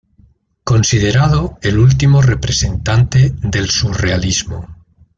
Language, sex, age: Spanish, male, 60-69